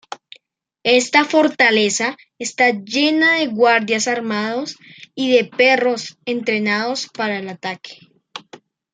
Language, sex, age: Spanish, male, under 19